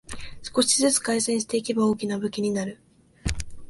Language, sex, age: Japanese, female, 19-29